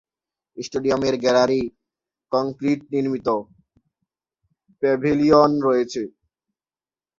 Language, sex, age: Bengali, male, 19-29